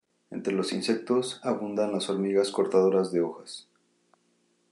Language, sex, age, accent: Spanish, male, 40-49, México